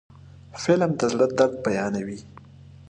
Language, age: Pashto, 30-39